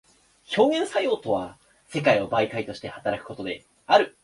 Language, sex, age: Japanese, male, 19-29